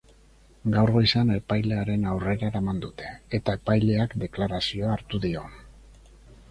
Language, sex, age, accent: Basque, male, 50-59, Erdialdekoa edo Nafarra (Gipuzkoa, Nafarroa)